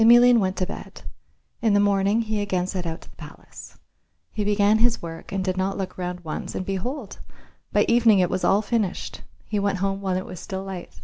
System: none